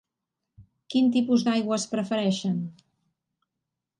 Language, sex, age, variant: Catalan, female, 50-59, Central